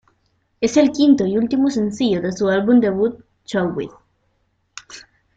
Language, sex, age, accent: Spanish, female, 19-29, América central